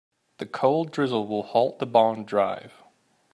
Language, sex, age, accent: English, male, 30-39, United States English